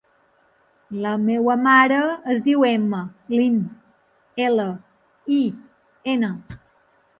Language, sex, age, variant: Catalan, female, 50-59, Balear